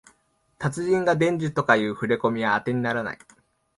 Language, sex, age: Japanese, male, 19-29